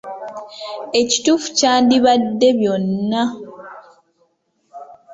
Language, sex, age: Ganda, female, 19-29